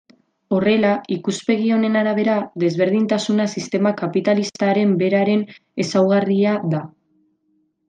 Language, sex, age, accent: Basque, female, 19-29, Mendebalekoa (Araba, Bizkaia, Gipuzkoako mendebaleko herri batzuk)